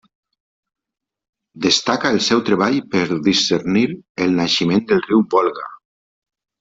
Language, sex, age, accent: Catalan, male, 50-59, valencià